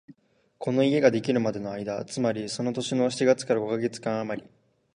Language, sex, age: Japanese, male, 19-29